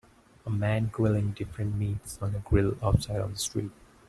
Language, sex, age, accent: English, male, 19-29, India and South Asia (India, Pakistan, Sri Lanka)